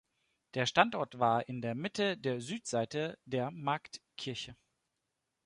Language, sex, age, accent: German, male, 30-39, Deutschland Deutsch